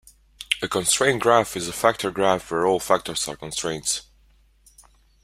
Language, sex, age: English, male, 19-29